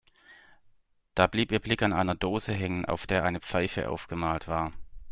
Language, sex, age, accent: German, male, 30-39, Deutschland Deutsch